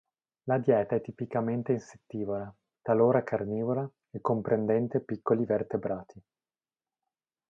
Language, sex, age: Italian, male, 19-29